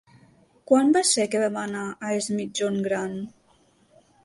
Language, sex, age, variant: Catalan, female, 19-29, Central